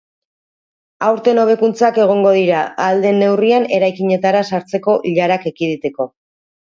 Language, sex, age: Basque, female, 40-49